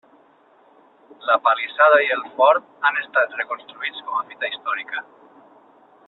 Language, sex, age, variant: Catalan, male, 40-49, Nord-Occidental